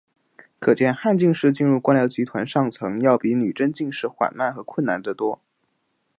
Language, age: Chinese, under 19